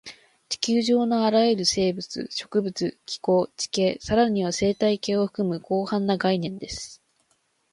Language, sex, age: Japanese, female, 19-29